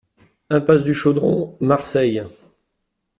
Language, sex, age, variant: French, male, 50-59, Français de métropole